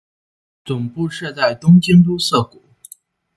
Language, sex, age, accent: Chinese, male, 19-29, 出生地：山西省